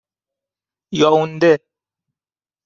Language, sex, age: Persian, male, 30-39